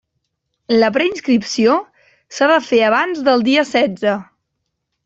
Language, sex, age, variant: Catalan, female, 19-29, Central